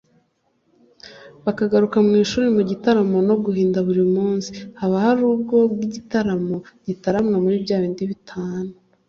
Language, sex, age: Kinyarwanda, female, 19-29